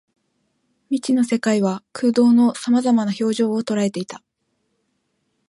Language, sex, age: Japanese, female, 19-29